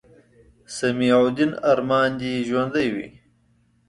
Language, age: Pashto, 30-39